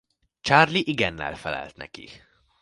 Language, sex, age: Hungarian, male, under 19